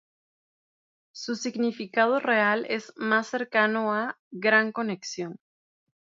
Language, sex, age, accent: Spanish, female, 30-39, México